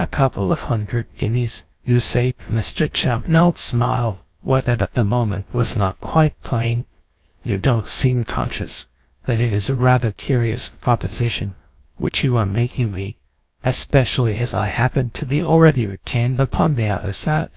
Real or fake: fake